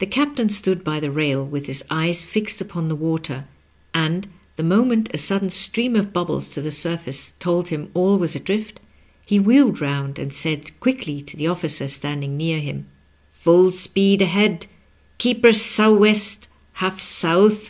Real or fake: real